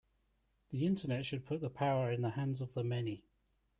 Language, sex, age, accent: English, male, 30-39, Welsh English